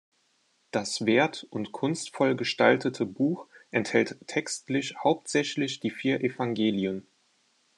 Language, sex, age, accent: German, male, 19-29, Deutschland Deutsch